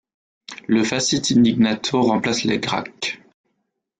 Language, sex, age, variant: French, male, 30-39, Français de métropole